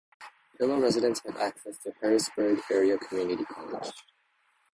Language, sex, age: English, male, 19-29